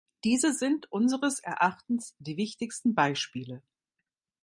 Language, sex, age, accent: German, female, 50-59, Deutschland Deutsch